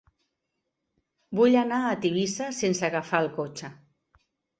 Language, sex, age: Catalan, female, 50-59